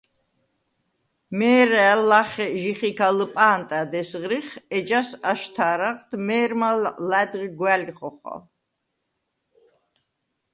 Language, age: Svan, 40-49